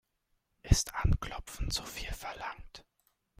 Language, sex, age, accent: German, male, 19-29, Deutschland Deutsch